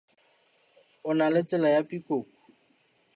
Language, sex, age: Southern Sotho, male, 30-39